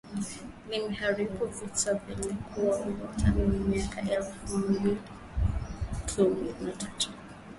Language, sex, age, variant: Swahili, female, 19-29, Kiswahili Sanifu (EA)